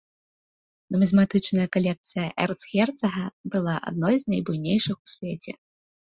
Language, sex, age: Belarusian, female, 19-29